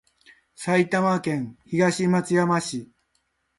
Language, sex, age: Japanese, male, 60-69